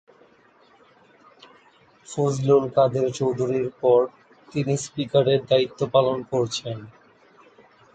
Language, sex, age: Bengali, male, 19-29